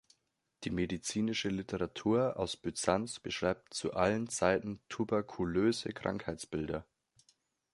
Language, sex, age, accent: German, male, 19-29, Deutschland Deutsch